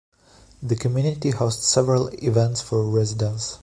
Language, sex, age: English, male, 19-29